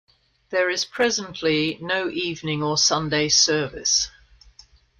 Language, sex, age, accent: English, female, 50-59, Australian English